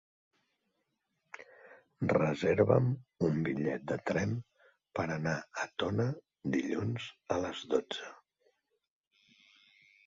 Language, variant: Catalan, Central